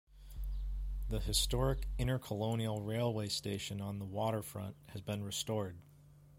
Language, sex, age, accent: English, male, 30-39, United States English